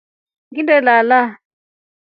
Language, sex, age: Rombo, female, 40-49